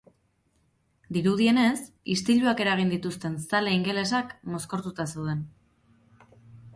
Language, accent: Basque, Erdialdekoa edo Nafarra (Gipuzkoa, Nafarroa)